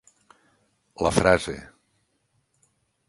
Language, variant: Catalan, Central